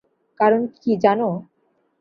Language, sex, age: Bengali, female, 19-29